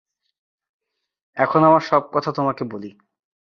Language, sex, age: Bengali, male, 30-39